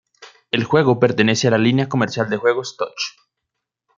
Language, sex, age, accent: Spanish, male, 19-29, Andino-Pacífico: Colombia, Perú, Ecuador, oeste de Bolivia y Venezuela andina